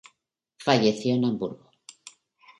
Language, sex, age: Spanish, female, 60-69